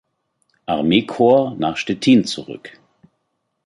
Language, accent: German, Deutschland Deutsch